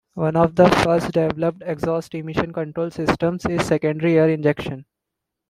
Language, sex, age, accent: English, male, 19-29, India and South Asia (India, Pakistan, Sri Lanka)